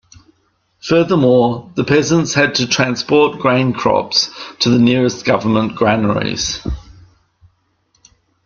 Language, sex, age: English, male, 40-49